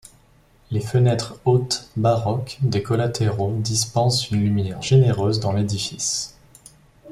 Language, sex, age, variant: French, male, 19-29, Français de métropole